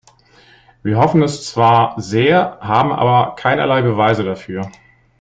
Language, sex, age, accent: German, male, 50-59, Deutschland Deutsch